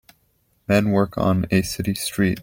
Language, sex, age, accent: English, male, 19-29, United States English